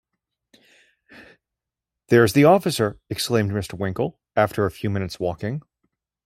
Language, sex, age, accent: English, male, 40-49, United States English